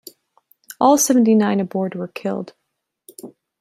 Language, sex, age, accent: English, female, 19-29, Canadian English